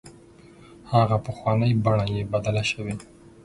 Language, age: Pashto, 30-39